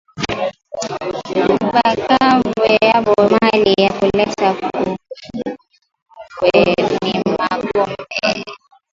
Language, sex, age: Swahili, female, 19-29